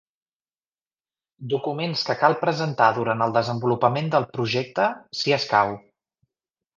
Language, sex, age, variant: Catalan, male, 40-49, Central